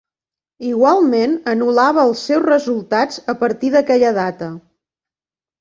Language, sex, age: Catalan, female, 50-59